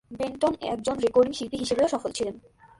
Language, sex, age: Bengali, female, 19-29